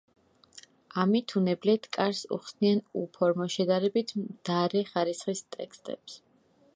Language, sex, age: Georgian, female, 19-29